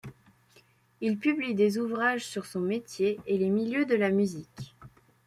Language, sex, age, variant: French, female, under 19, Français de métropole